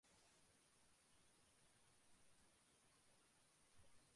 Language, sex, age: Bengali, male, 19-29